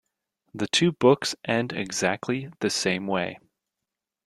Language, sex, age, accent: English, male, 19-29, United States English